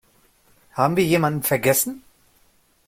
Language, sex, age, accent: German, male, 19-29, Deutschland Deutsch